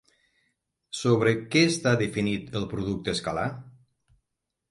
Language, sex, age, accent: Catalan, male, 50-59, occidental